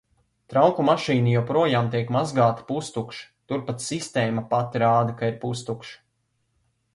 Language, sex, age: Latvian, male, 19-29